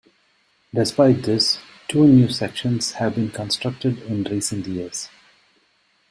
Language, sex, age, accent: English, male, 30-39, India and South Asia (India, Pakistan, Sri Lanka)